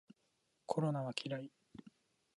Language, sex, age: Japanese, male, 19-29